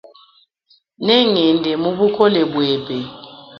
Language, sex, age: Luba-Lulua, female, 19-29